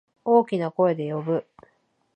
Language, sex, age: Japanese, female, 40-49